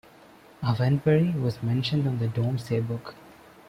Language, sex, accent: English, male, India and South Asia (India, Pakistan, Sri Lanka)